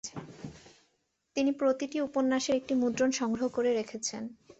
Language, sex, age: Bengali, female, 19-29